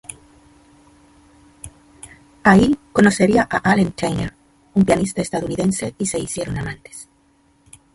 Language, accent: Spanish, México